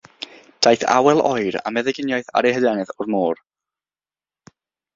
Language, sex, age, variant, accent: Welsh, male, under 19, South-Eastern Welsh, Y Deyrnas Unedig Cymraeg